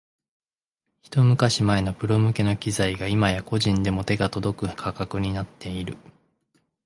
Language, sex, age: Japanese, male, 19-29